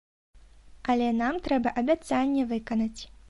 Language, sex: Belarusian, female